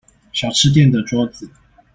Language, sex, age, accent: Chinese, male, 19-29, 出生地：臺北市